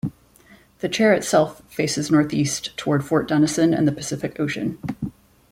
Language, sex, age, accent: English, female, 40-49, United States English